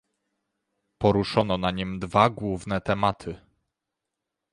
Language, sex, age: Polish, male, 30-39